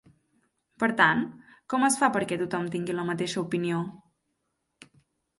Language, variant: Catalan, Septentrional